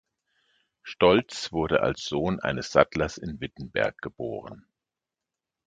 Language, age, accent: German, 50-59, Deutschland Deutsch